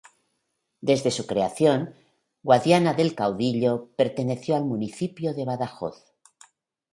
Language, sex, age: Spanish, female, 60-69